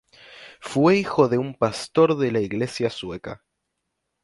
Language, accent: Spanish, Rioplatense: Argentina, Uruguay, este de Bolivia, Paraguay